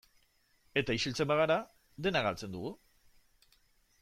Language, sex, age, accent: Basque, male, 50-59, Mendebalekoa (Araba, Bizkaia, Gipuzkoako mendebaleko herri batzuk)